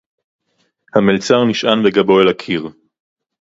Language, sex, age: Hebrew, male, 19-29